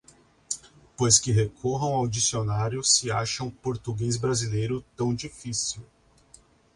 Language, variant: Portuguese, Portuguese (Brasil)